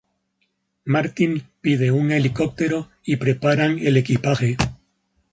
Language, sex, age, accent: Spanish, male, 30-39, España: Centro-Sur peninsular (Madrid, Toledo, Castilla-La Mancha)